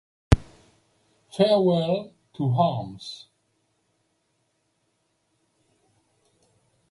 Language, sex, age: English, male, 60-69